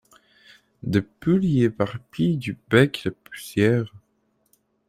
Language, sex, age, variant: French, male, under 19, Français de métropole